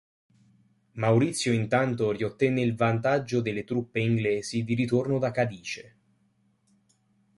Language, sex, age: Italian, male, under 19